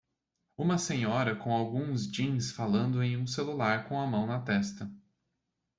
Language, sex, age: Portuguese, male, 19-29